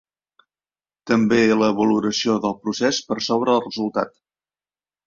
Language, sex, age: Catalan, male, 50-59